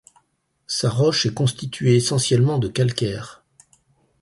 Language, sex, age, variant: French, male, 60-69, Français de métropole